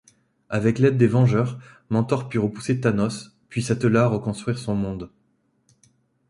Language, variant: French, Français de métropole